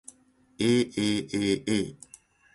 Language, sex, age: Japanese, male, 40-49